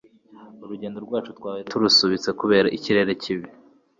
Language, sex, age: Kinyarwanda, male, 19-29